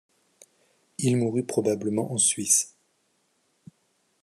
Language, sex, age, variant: French, male, 30-39, Français de métropole